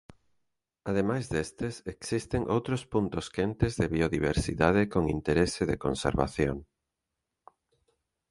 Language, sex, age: Galician, male, 40-49